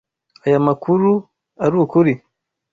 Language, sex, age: Kinyarwanda, male, 19-29